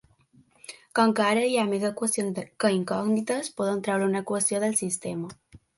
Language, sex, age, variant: Catalan, female, under 19, Balear